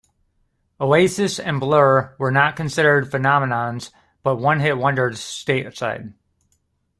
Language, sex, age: English, male, 30-39